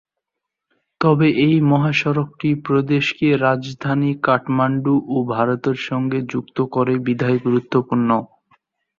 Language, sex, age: Bengali, male, 19-29